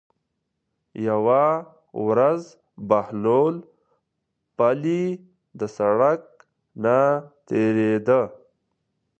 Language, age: Pashto, 19-29